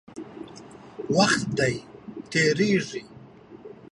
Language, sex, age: Pashto, male, 30-39